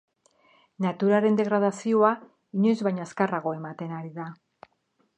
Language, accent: Basque, Mendebalekoa (Araba, Bizkaia, Gipuzkoako mendebaleko herri batzuk)